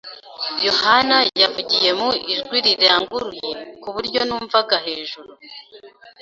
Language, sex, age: Kinyarwanda, female, 19-29